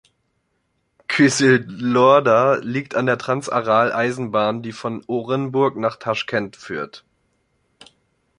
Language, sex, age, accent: German, male, 19-29, Deutschland Deutsch